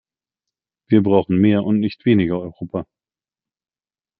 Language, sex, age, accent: German, male, 40-49, Deutschland Deutsch